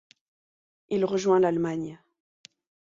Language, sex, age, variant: French, female, 40-49, Français de métropole